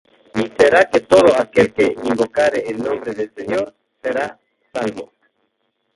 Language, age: Spanish, 40-49